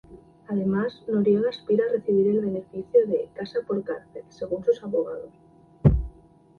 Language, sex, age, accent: Spanish, female, under 19, España: Norte peninsular (Asturias, Castilla y León, Cantabria, País Vasco, Navarra, Aragón, La Rioja, Guadalajara, Cuenca)